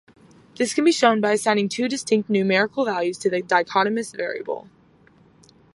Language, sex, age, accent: English, female, under 19, United States English